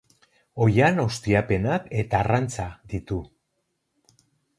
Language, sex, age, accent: Basque, male, 60-69, Erdialdekoa edo Nafarra (Gipuzkoa, Nafarroa)